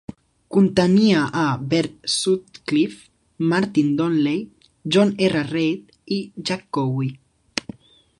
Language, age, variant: Catalan, 19-29, Central